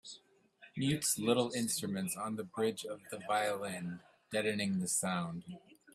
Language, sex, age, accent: English, male, 19-29, United States English